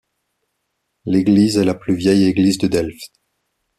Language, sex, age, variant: French, male, 30-39, Français de métropole